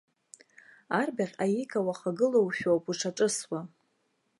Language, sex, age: Abkhazian, female, 30-39